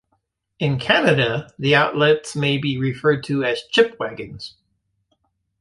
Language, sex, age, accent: English, male, 50-59, United States English